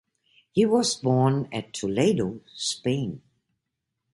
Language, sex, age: English, female, 50-59